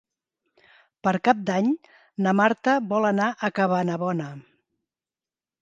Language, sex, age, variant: Catalan, female, 50-59, Central